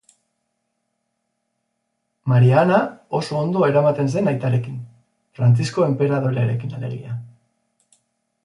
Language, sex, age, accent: Basque, male, 40-49, Mendebalekoa (Araba, Bizkaia, Gipuzkoako mendebaleko herri batzuk)